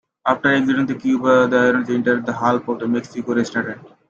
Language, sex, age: English, male, 19-29